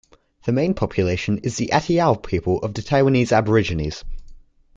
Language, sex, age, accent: English, male, under 19, Australian English